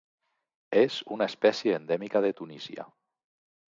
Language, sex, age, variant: Catalan, male, 40-49, Central